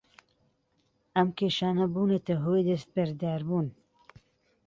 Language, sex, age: Central Kurdish, female, 30-39